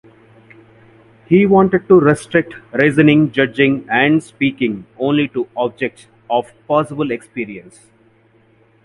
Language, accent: English, India and South Asia (India, Pakistan, Sri Lanka)